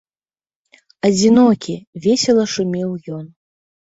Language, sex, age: Belarusian, female, 30-39